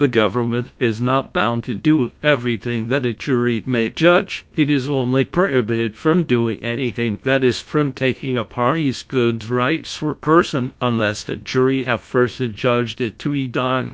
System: TTS, GlowTTS